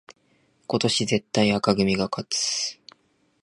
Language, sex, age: Japanese, male, 19-29